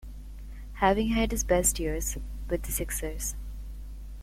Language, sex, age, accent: English, female, 19-29, United States English